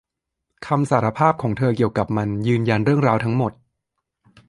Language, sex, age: Thai, male, 30-39